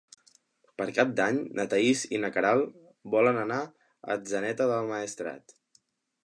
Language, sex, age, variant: Catalan, male, 19-29, Central